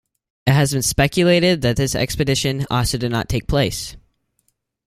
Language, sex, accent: English, male, United States English